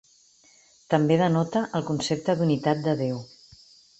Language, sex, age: Catalan, female, 50-59